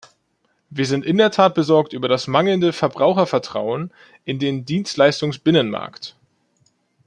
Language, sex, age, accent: German, male, 19-29, Deutschland Deutsch